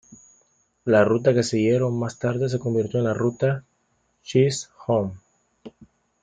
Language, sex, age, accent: Spanish, male, 19-29, América central